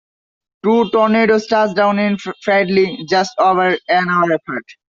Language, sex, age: English, male, under 19